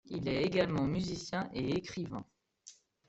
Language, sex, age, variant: French, female, 30-39, Français de métropole